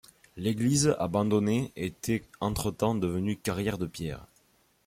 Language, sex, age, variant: French, male, 19-29, Français de métropole